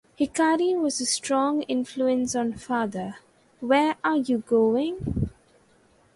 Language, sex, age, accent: English, female, 19-29, India and South Asia (India, Pakistan, Sri Lanka)